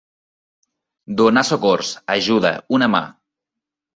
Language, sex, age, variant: Catalan, male, 40-49, Nord-Occidental